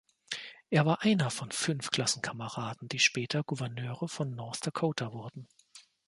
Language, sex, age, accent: German, male, 30-39, Deutschland Deutsch